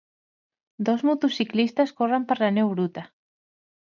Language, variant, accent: Catalan, Central, central